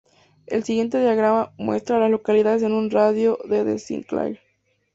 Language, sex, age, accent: Spanish, female, under 19, México